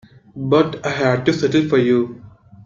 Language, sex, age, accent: English, female, 19-29, India and South Asia (India, Pakistan, Sri Lanka)